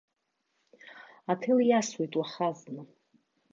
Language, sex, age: Abkhazian, female, 40-49